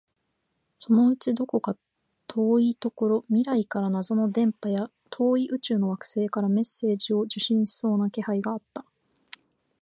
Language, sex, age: Japanese, female, 19-29